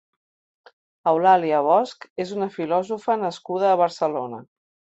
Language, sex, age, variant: Catalan, female, 50-59, Central